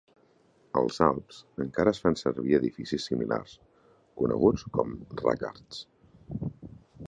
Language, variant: Catalan, Nord-Occidental